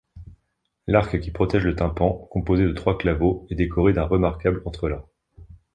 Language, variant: French, Français de métropole